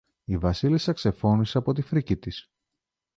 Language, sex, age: Greek, male, 40-49